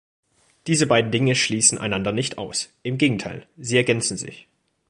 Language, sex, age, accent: German, male, under 19, Deutschland Deutsch